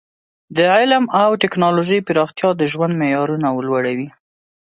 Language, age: Pashto, 30-39